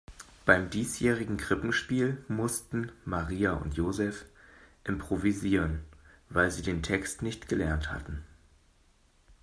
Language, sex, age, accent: German, male, 40-49, Deutschland Deutsch